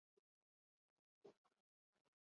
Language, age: Bengali, 30-39